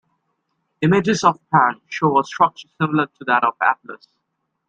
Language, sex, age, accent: English, male, 19-29, United States English